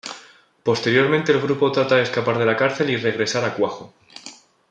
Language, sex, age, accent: Spanish, male, 19-29, España: Centro-Sur peninsular (Madrid, Toledo, Castilla-La Mancha)